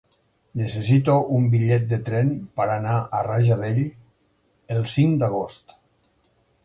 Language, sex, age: Catalan, male, 60-69